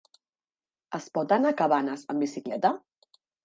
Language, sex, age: Catalan, female, 30-39